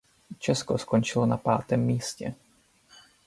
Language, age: Czech, 19-29